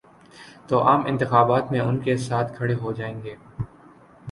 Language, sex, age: Urdu, male, 19-29